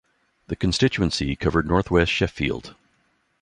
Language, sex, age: English, male, 60-69